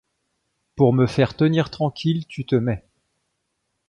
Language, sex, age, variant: French, male, 30-39, Français de métropole